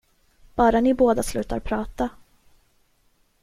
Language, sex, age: Swedish, female, 19-29